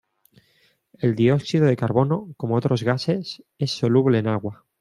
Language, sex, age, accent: Spanish, male, 30-39, España: Centro-Sur peninsular (Madrid, Toledo, Castilla-La Mancha)